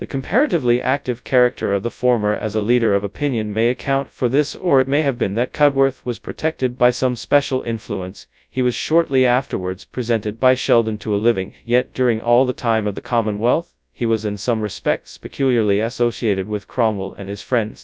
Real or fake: fake